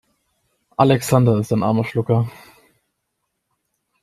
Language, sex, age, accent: German, male, 19-29, Deutschland Deutsch